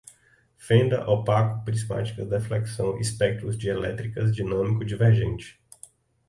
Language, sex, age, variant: Portuguese, male, 30-39, Portuguese (Brasil)